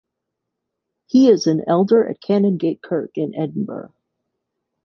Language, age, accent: English, 40-49, United States English